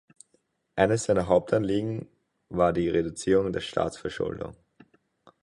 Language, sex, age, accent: German, male, 19-29, Österreichisches Deutsch